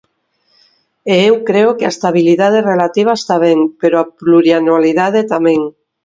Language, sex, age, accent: Galician, female, 50-59, Oriental (común en zona oriental)